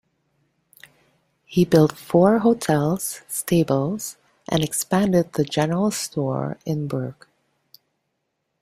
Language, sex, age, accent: English, female, 50-59, Canadian English